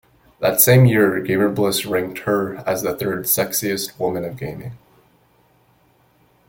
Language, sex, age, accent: English, male, 19-29, United States English